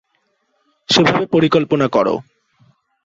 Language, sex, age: Bengali, male, 19-29